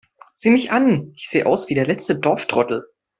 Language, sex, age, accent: German, male, 19-29, Deutschland Deutsch